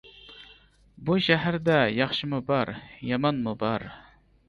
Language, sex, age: Uyghur, female, 40-49